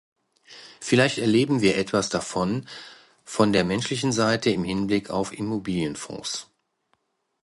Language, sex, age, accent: German, male, 60-69, Deutschland Deutsch